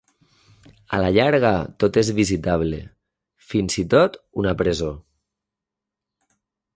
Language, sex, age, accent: Catalan, male, 40-49, valencià